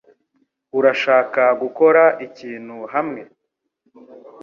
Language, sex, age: Kinyarwanda, male, 19-29